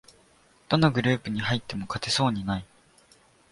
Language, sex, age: Japanese, male, 19-29